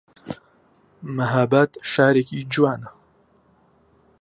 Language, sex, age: Central Kurdish, male, 19-29